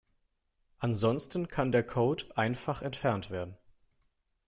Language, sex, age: German, male, 19-29